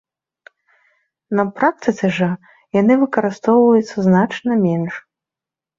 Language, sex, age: Belarusian, female, 19-29